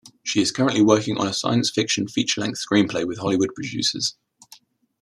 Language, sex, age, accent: English, male, 19-29, England English